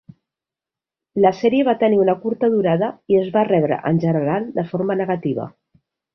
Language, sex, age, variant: Catalan, female, 40-49, Nord-Occidental